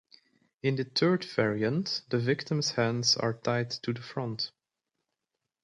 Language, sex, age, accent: English, male, 19-29, England English